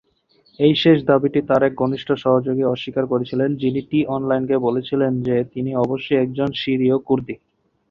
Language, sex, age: Bengali, male, 19-29